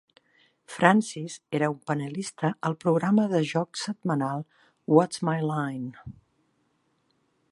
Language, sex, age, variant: Catalan, female, 60-69, Central